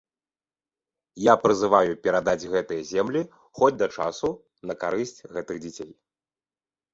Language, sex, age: Belarusian, male, 19-29